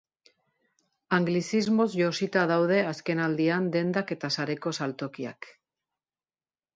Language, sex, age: Basque, female, 50-59